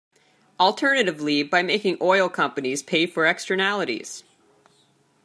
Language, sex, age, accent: English, female, 19-29, Canadian English